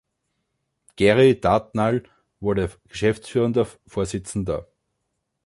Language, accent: German, Österreichisches Deutsch